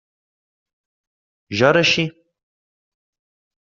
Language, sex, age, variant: Catalan, male, 19-29, Nord-Occidental